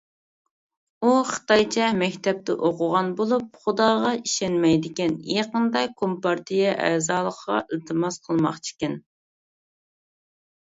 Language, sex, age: Uyghur, female, 19-29